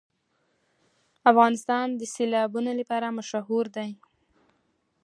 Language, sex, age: Pashto, female, 19-29